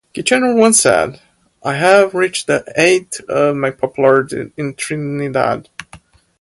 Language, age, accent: English, under 19, United States English